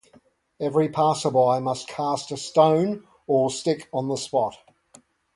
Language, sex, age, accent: English, male, 60-69, Australian English